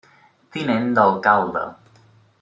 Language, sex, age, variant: Catalan, male, 30-39, Balear